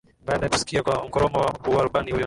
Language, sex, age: Swahili, male, 19-29